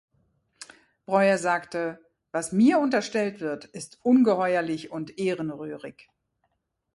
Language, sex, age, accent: German, female, 50-59, Deutschland Deutsch